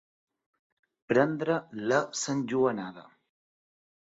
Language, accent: Catalan, mallorquí